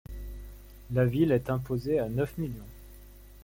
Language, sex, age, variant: French, male, 19-29, Français de métropole